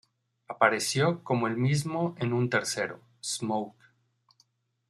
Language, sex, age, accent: Spanish, male, 30-39, México